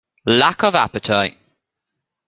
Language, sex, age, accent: English, male, under 19, England English